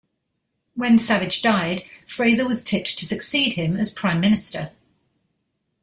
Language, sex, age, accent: English, female, 40-49, England English